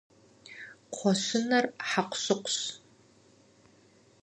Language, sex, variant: Kabardian, female, Адыгэбзэ (Къэбэрдей, Кирил, псоми зэдай)